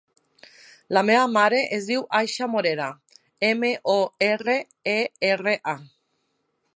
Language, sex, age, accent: Catalan, female, 30-39, valencià